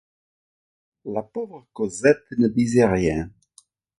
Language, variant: French, Français de métropole